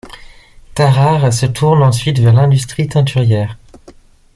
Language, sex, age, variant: French, male, 19-29, Français de métropole